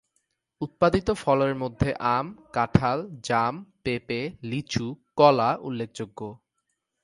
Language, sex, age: Bengali, male, 19-29